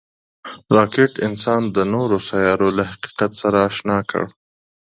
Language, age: Pashto, 30-39